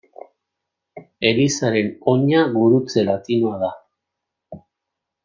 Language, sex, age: Basque, male, 50-59